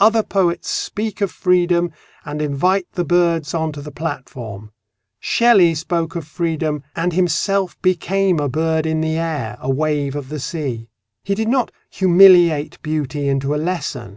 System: none